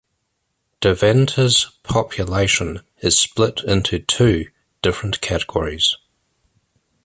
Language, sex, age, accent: English, male, 40-49, New Zealand English